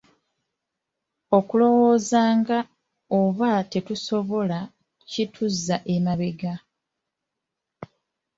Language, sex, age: Ganda, female, 19-29